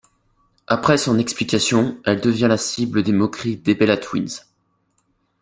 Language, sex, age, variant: French, male, under 19, Français de métropole